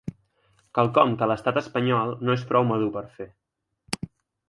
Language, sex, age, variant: Catalan, male, 19-29, Central